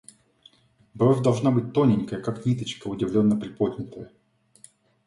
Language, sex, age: Russian, male, 40-49